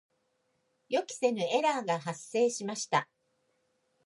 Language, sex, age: Japanese, female, 50-59